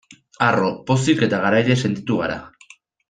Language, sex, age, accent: Basque, male, 19-29, Erdialdekoa edo Nafarra (Gipuzkoa, Nafarroa)